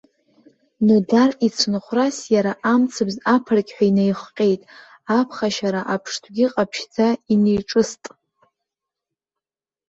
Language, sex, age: Abkhazian, female, under 19